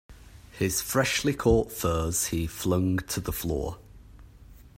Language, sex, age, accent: English, male, 40-49, England English